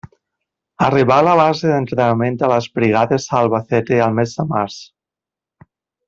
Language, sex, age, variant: Catalan, male, 40-49, Central